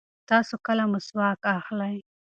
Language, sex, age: Pashto, female, 19-29